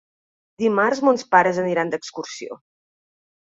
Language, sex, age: Catalan, female, 30-39